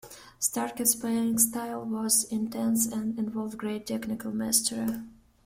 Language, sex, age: English, female, 19-29